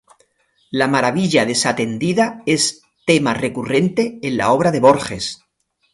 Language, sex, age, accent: Spanish, male, 50-59, España: Sur peninsular (Andalucia, Extremadura, Murcia)